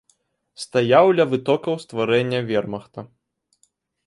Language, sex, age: Belarusian, male, 19-29